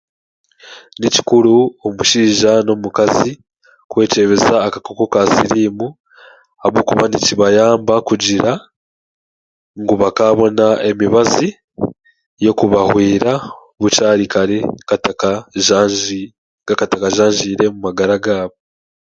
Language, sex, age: Chiga, male, 19-29